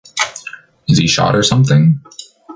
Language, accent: English, United States English